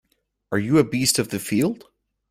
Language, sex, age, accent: English, male, 19-29, United States English